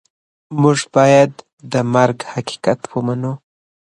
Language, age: Pashto, 19-29